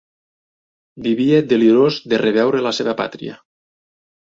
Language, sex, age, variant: Catalan, male, 40-49, Nord-Occidental